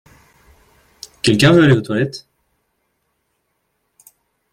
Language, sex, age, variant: French, male, under 19, Français de métropole